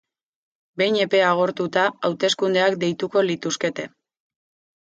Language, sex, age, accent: Basque, female, 19-29, Mendebalekoa (Araba, Bizkaia, Gipuzkoako mendebaleko herri batzuk)